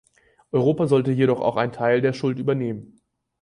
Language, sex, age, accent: German, male, 19-29, Deutschland Deutsch